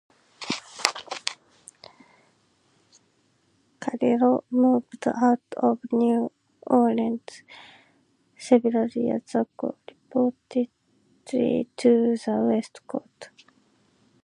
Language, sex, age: English, female, under 19